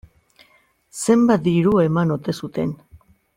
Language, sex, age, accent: Basque, female, 50-59, Mendebalekoa (Araba, Bizkaia, Gipuzkoako mendebaleko herri batzuk)